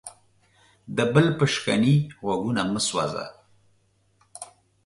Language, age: Pashto, 50-59